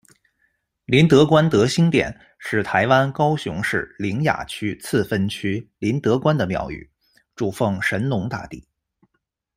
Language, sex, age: Chinese, male, 19-29